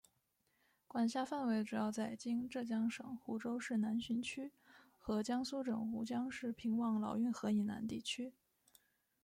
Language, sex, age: Chinese, female, 19-29